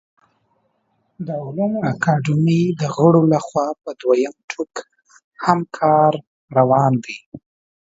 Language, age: Pashto, 19-29